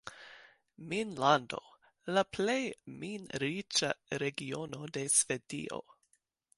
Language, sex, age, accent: Esperanto, female, 30-39, Internacia